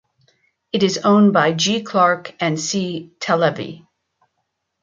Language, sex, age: English, female, 60-69